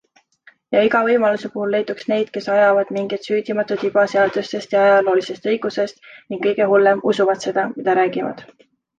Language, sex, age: Estonian, female, 19-29